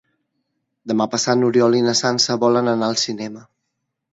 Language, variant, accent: Catalan, Central, central